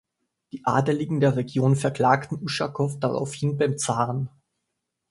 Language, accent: German, Österreichisches Deutsch